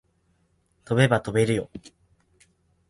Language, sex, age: Japanese, male, 19-29